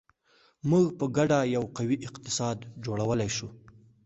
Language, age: Pashto, under 19